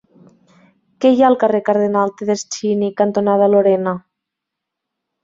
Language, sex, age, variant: Catalan, female, 19-29, Nord-Occidental